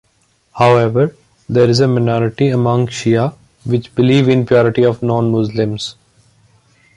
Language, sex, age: English, male, 19-29